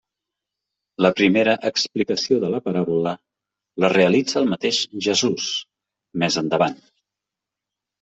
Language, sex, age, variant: Catalan, male, 50-59, Central